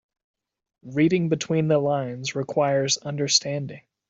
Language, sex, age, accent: English, male, 19-29, United States English